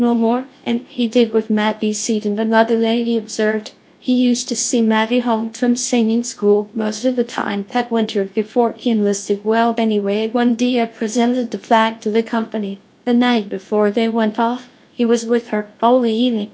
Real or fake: fake